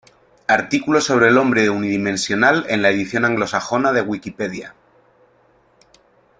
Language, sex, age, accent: Spanish, male, 30-39, España: Centro-Sur peninsular (Madrid, Toledo, Castilla-La Mancha)